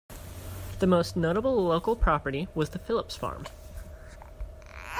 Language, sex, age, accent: English, male, 19-29, United States English